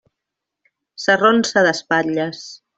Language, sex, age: Catalan, female, 50-59